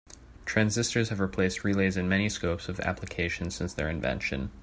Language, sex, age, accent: English, male, under 19, United States English